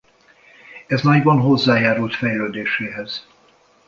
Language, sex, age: Hungarian, male, 60-69